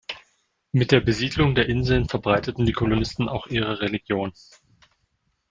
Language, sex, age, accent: German, male, 30-39, Deutschland Deutsch